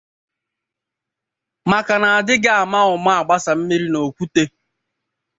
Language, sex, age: Igbo, male, 19-29